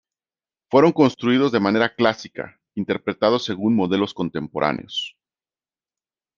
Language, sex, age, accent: Spanish, male, 40-49, México